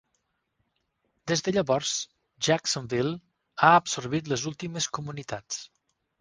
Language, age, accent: Catalan, 50-59, Tortosí